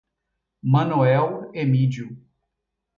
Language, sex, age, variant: Portuguese, male, 30-39, Portuguese (Brasil)